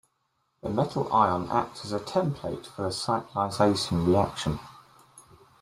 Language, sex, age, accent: English, male, 40-49, England English